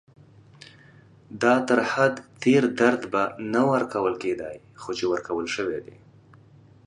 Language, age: Pashto, 30-39